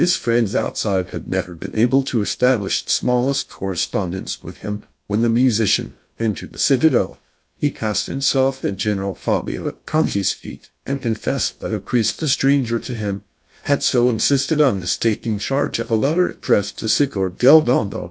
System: TTS, GlowTTS